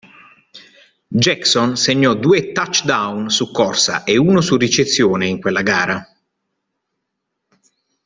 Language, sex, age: Italian, male, 30-39